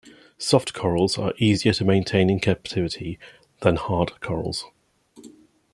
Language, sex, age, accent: English, male, 50-59, England English